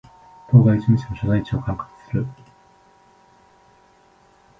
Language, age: Japanese, 19-29